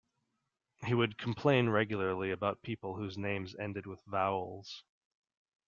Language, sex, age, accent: English, male, 30-39, United States English